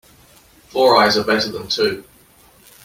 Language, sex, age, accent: English, male, 40-49, England English